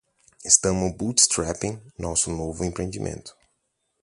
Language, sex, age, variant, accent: Portuguese, male, 19-29, Portuguese (Brasil), Paulista